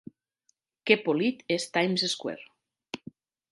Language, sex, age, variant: Catalan, female, 40-49, Nord-Occidental